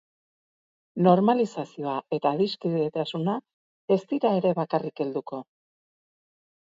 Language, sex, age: Basque, female, 40-49